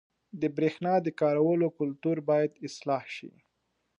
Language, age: Pashto, 19-29